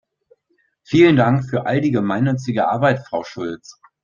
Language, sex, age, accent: German, male, 19-29, Deutschland Deutsch